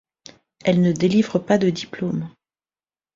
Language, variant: French, Français de métropole